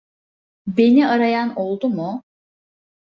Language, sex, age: Turkish, female, 50-59